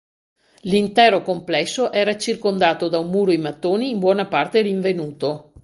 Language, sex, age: Italian, female, 60-69